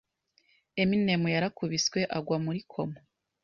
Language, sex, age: Kinyarwanda, female, 19-29